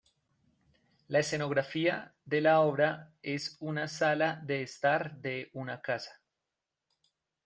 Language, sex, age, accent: Spanish, male, 30-39, Andino-Pacífico: Colombia, Perú, Ecuador, oeste de Bolivia y Venezuela andina